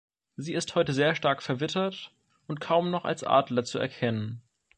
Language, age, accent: German, under 19, Deutschland Deutsch